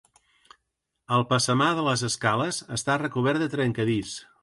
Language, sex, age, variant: Catalan, male, 60-69, Central